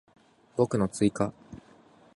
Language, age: Japanese, 19-29